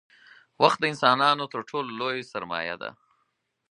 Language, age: Pashto, 40-49